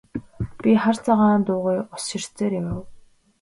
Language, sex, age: Mongolian, female, 19-29